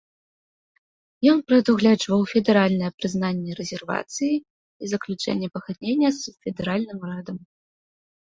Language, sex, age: Belarusian, female, 19-29